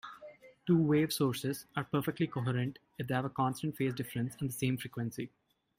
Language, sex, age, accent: English, male, 19-29, India and South Asia (India, Pakistan, Sri Lanka)